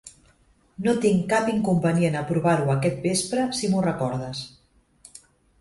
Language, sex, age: Catalan, female, 40-49